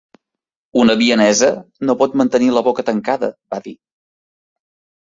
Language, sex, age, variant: Catalan, male, 30-39, Central